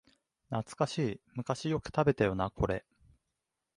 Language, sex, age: Japanese, male, 19-29